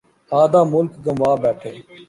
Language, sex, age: Urdu, male, 19-29